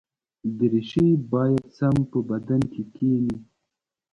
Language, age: Pashto, 30-39